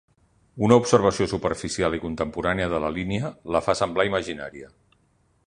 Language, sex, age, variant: Catalan, male, 60-69, Central